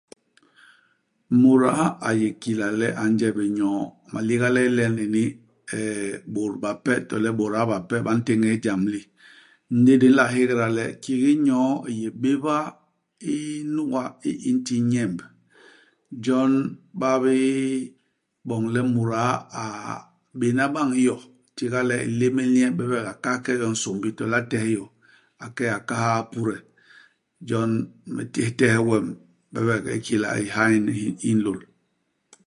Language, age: Basaa, 40-49